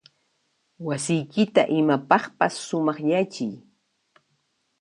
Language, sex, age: Puno Quechua, female, 19-29